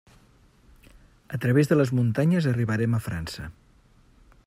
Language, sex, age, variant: Catalan, male, 30-39, Central